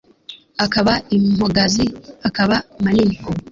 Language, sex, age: Kinyarwanda, female, 19-29